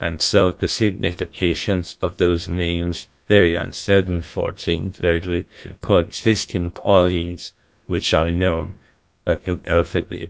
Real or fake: fake